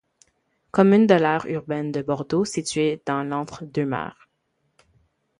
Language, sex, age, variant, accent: French, female, 19-29, Français d'Amérique du Nord, Français du Canada